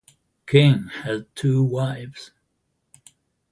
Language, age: English, 80-89